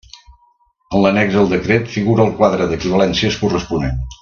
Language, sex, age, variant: Catalan, male, 70-79, Central